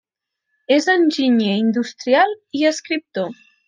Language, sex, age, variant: Catalan, female, under 19, Central